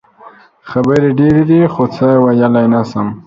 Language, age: Pashto, under 19